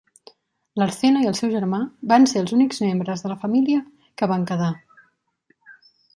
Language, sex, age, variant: Catalan, female, 19-29, Central